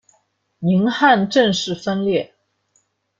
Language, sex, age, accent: Chinese, female, 19-29, 出生地：上海市